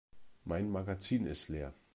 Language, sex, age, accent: German, male, 50-59, Deutschland Deutsch